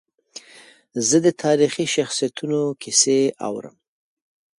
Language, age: Pashto, 40-49